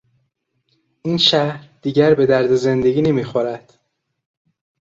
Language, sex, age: Persian, male, 30-39